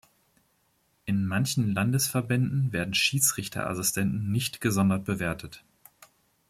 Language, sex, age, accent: German, male, 30-39, Deutschland Deutsch